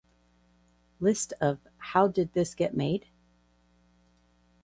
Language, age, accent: English, 40-49, United States English